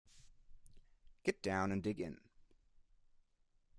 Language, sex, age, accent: English, male, 19-29, United States English